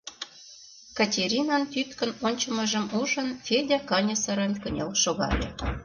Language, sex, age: Mari, female, 40-49